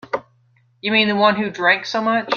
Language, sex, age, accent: English, female, 50-59, United States English